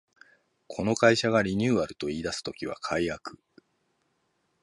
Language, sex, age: Japanese, male, 40-49